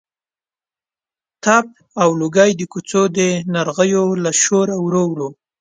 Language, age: Pashto, 19-29